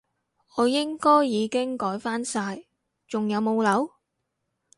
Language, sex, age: Cantonese, female, 19-29